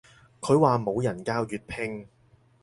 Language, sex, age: Cantonese, male, 30-39